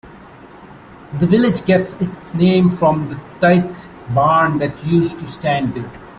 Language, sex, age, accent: English, male, 30-39, India and South Asia (India, Pakistan, Sri Lanka)